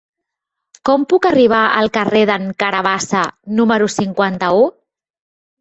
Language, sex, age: Catalan, female, 30-39